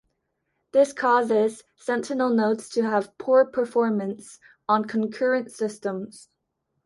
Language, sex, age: English, female, under 19